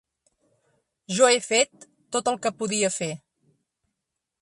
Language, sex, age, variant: Catalan, female, 40-49, Central